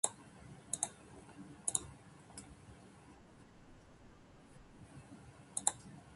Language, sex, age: Japanese, female, 40-49